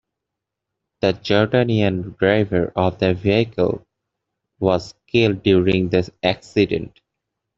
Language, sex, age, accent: English, male, 19-29, United States English